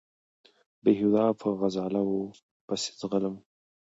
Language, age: Pashto, 19-29